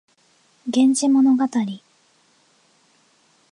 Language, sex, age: Japanese, female, 19-29